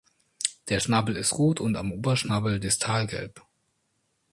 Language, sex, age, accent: German, male, 30-39, Deutschland Deutsch